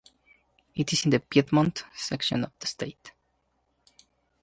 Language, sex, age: English, male, under 19